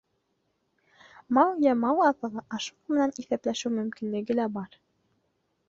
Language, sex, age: Bashkir, female, under 19